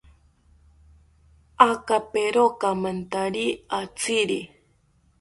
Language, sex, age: South Ucayali Ashéninka, female, under 19